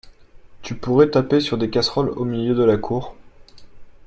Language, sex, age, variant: French, male, 30-39, Français de métropole